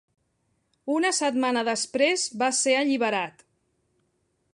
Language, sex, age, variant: Catalan, female, 40-49, Central